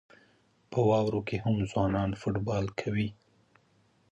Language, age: Pashto, 30-39